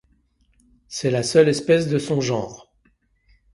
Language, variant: French, Français de métropole